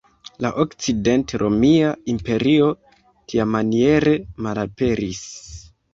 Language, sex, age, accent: Esperanto, male, 19-29, Internacia